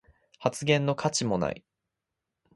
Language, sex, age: Japanese, male, under 19